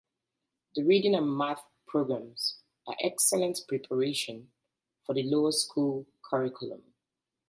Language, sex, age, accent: English, female, 30-39, England English